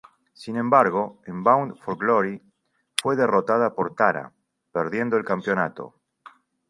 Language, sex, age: Spanish, male, 40-49